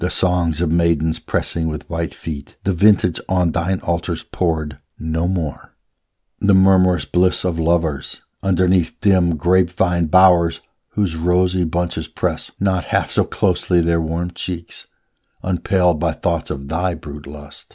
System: none